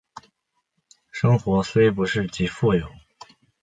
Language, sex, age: Chinese, male, under 19